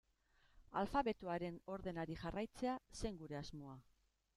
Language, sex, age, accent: Basque, female, 40-49, Mendebalekoa (Araba, Bizkaia, Gipuzkoako mendebaleko herri batzuk)